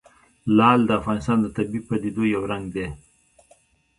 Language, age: Pashto, 60-69